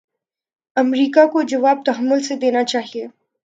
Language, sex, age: Urdu, female, 19-29